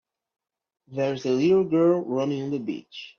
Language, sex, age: English, male, 19-29